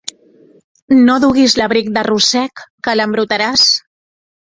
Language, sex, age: Catalan, female, 30-39